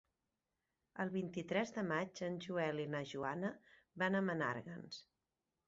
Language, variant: Catalan, Central